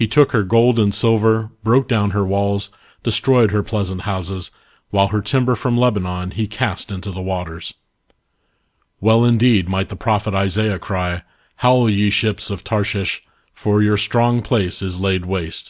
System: none